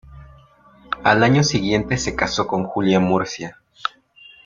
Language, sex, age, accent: Spanish, male, 19-29, México